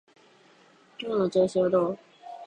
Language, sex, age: Japanese, female, under 19